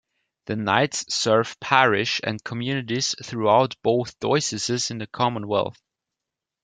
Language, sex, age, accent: English, male, 19-29, United States English